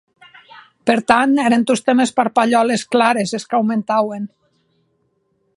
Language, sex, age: Occitan, female, 50-59